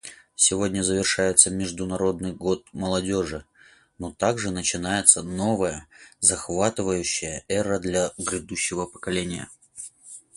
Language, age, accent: Russian, 19-29, Русский